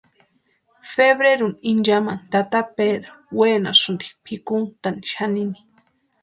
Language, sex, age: Western Highland Purepecha, female, 19-29